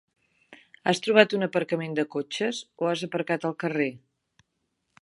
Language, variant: Catalan, Central